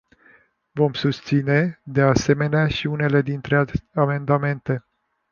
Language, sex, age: Romanian, male, 50-59